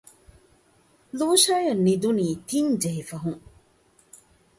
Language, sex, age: Divehi, female, 40-49